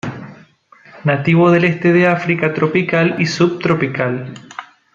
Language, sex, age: Spanish, male, 30-39